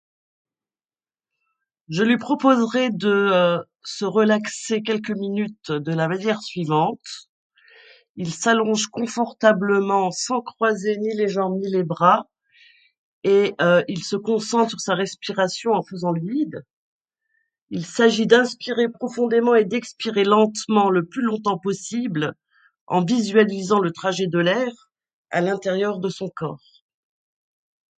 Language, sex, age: French, female, 60-69